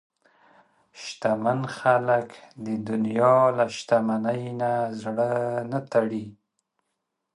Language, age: Pashto, 50-59